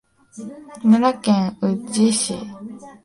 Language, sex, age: Japanese, female, 19-29